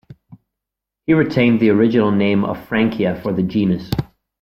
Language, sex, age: English, male, 19-29